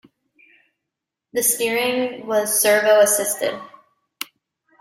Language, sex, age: English, female, 19-29